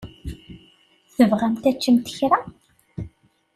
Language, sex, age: Kabyle, female, 19-29